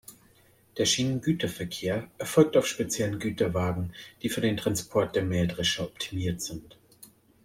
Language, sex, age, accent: German, male, 30-39, Deutschland Deutsch